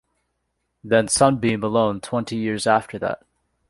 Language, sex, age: English, male, 19-29